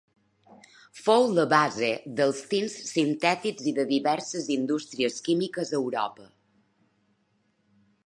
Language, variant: Catalan, Balear